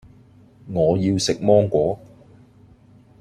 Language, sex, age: Cantonese, male, 40-49